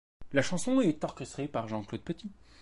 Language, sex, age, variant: French, male, 19-29, Français de métropole